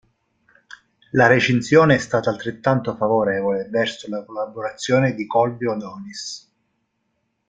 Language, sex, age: Italian, male, 30-39